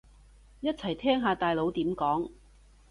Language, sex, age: Cantonese, female, 40-49